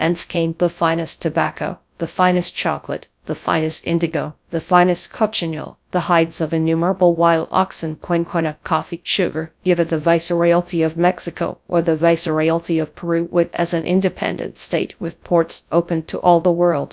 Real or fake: fake